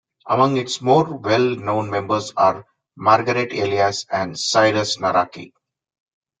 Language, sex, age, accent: English, male, 30-39, India and South Asia (India, Pakistan, Sri Lanka)